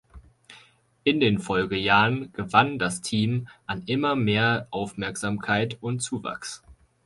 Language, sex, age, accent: German, male, 19-29, Deutschland Deutsch